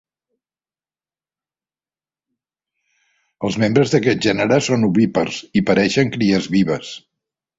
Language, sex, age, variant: Catalan, male, 70-79, Central